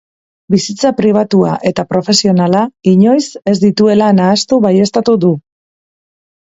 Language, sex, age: Basque, female, 40-49